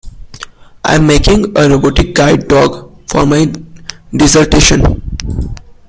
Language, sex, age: English, male, 19-29